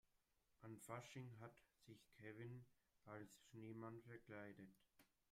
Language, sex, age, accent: German, male, 19-29, Deutschland Deutsch